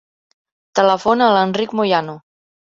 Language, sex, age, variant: Catalan, female, 30-39, Central